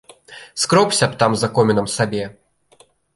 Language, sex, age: Belarusian, male, 19-29